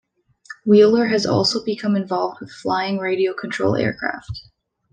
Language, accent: English, Canadian English